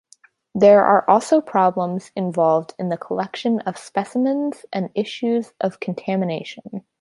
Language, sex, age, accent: English, female, under 19, United States English